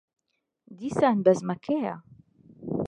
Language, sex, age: Central Kurdish, female, 30-39